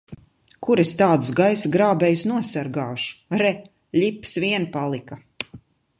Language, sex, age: Latvian, female, 40-49